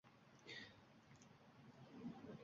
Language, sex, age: Uzbek, male, under 19